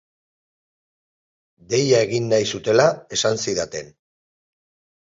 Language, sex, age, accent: Basque, male, 40-49, Erdialdekoa edo Nafarra (Gipuzkoa, Nafarroa)